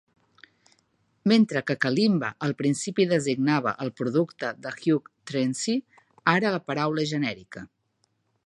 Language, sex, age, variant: Catalan, female, 50-59, Central